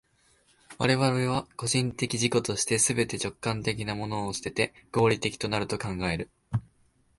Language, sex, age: Japanese, male, 19-29